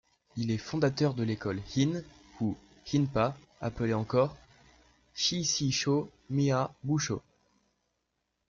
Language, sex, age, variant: French, male, under 19, Français de métropole